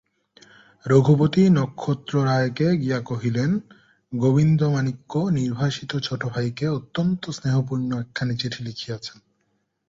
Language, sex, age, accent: Bengali, male, 19-29, প্রমিত